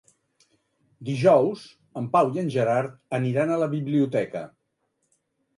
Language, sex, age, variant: Catalan, male, 60-69, Central